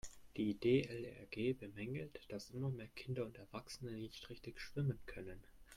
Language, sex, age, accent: German, male, under 19, Deutschland Deutsch